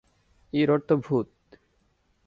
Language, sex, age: Bengali, male, 19-29